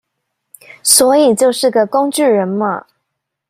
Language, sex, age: Chinese, female, 19-29